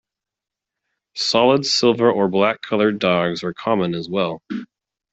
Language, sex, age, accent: English, male, 30-39, United States English